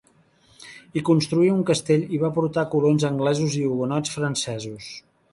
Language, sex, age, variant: Catalan, male, 50-59, Central